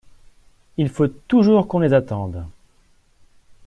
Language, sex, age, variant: French, male, 40-49, Français de métropole